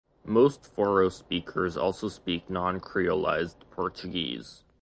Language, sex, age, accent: English, male, 19-29, United States English